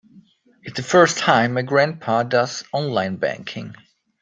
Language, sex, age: English, male, 19-29